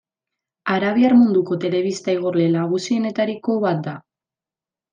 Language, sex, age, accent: Basque, female, 19-29, Mendebalekoa (Araba, Bizkaia, Gipuzkoako mendebaleko herri batzuk)